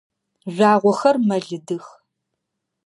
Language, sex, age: Adyghe, female, 30-39